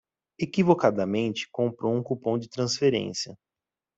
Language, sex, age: Portuguese, male, 30-39